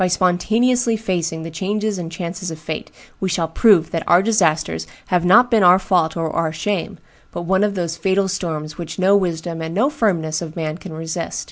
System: none